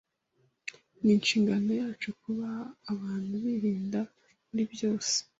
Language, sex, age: Kinyarwanda, female, 30-39